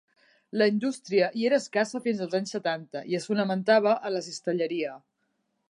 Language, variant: Catalan, Central